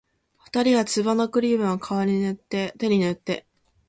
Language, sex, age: Japanese, female, 19-29